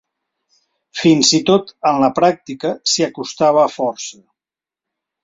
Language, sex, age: Catalan, male, 50-59